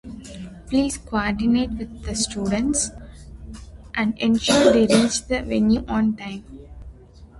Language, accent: English, India and South Asia (India, Pakistan, Sri Lanka)